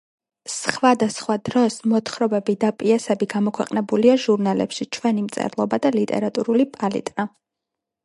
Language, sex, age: Georgian, female, 19-29